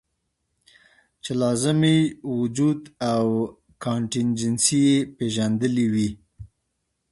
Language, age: Pashto, 30-39